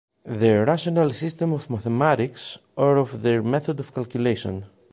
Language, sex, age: English, male, 40-49